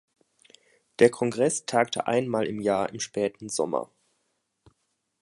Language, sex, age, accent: German, male, 19-29, Deutschland Deutsch